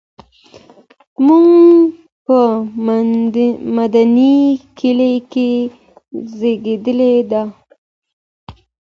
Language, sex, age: Pashto, female, 19-29